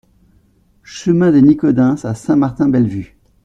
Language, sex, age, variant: French, male, 40-49, Français de métropole